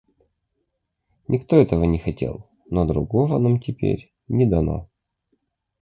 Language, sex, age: Russian, male, 30-39